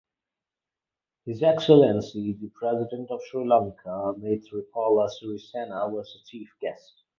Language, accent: English, England English